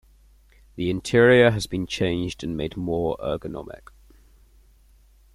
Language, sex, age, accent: English, male, under 19, England English